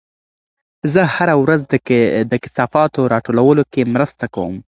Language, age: Pashto, 19-29